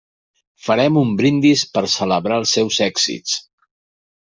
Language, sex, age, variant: Catalan, male, 40-49, Central